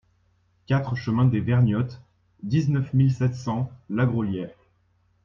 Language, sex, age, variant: French, male, under 19, Français de métropole